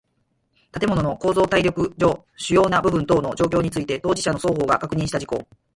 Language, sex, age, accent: Japanese, female, 40-49, 関西弁